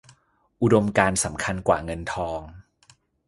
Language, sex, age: Thai, male, 30-39